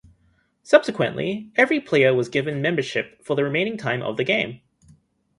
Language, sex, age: English, male, 19-29